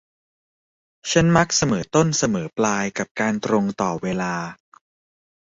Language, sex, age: Thai, male, 19-29